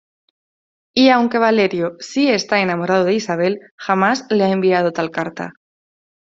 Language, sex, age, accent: Spanish, female, 19-29, España: Norte peninsular (Asturias, Castilla y León, Cantabria, País Vasco, Navarra, Aragón, La Rioja, Guadalajara, Cuenca)